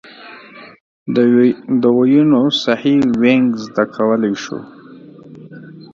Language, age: Pashto, 30-39